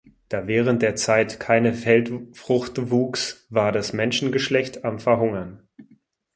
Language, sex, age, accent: German, male, 30-39, Deutschland Deutsch